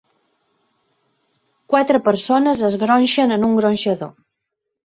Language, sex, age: Catalan, female, 50-59